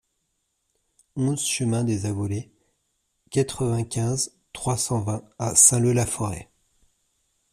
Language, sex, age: French, male, 30-39